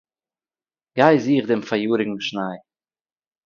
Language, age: Yiddish, 30-39